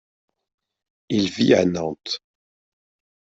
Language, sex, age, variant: French, male, 30-39, Français de métropole